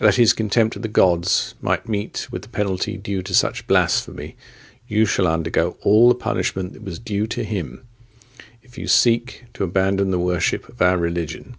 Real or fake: real